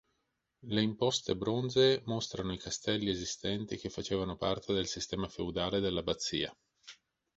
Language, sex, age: Italian, male, 40-49